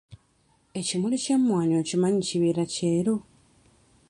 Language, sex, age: Ganda, female, 30-39